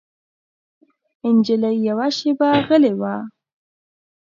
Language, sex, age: Pashto, female, under 19